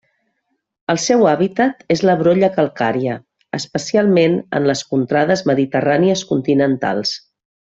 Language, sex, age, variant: Catalan, female, 40-49, Central